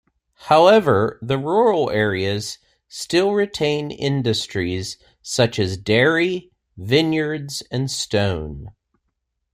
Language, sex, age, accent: English, male, 40-49, United States English